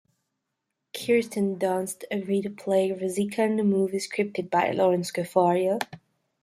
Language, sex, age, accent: English, female, under 19, United States English